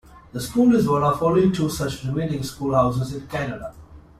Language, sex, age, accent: English, male, 30-39, India and South Asia (India, Pakistan, Sri Lanka)